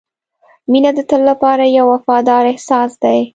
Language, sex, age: Pashto, female, 19-29